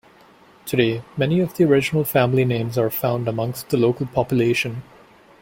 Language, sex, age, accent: English, male, 19-29, United States English